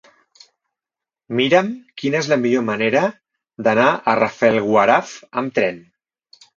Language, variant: Catalan, Central